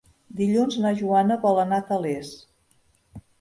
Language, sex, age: Catalan, female, 50-59